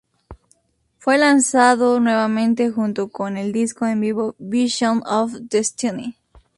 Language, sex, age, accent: Spanish, female, 19-29, México